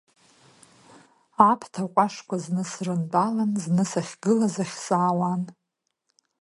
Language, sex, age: Abkhazian, female, 30-39